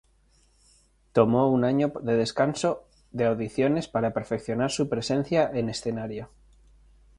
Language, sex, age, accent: Spanish, male, 19-29, España: Norte peninsular (Asturias, Castilla y León, Cantabria, País Vasco, Navarra, Aragón, La Rioja, Guadalajara, Cuenca)